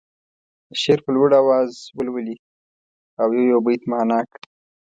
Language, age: Pashto, 19-29